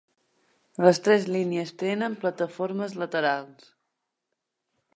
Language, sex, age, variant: Catalan, male, 30-39, Central